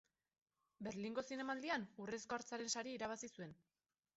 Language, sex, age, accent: Basque, female, 30-39, Mendebalekoa (Araba, Bizkaia, Gipuzkoako mendebaleko herri batzuk)